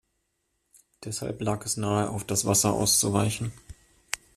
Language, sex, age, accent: German, male, 19-29, Deutschland Deutsch